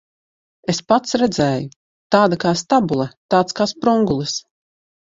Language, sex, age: Latvian, female, 30-39